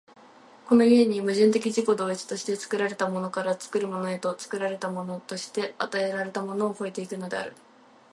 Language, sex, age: Japanese, female, 19-29